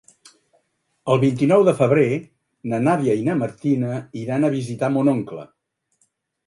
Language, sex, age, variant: Catalan, male, 60-69, Central